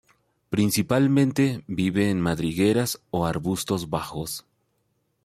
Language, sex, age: Spanish, male, 40-49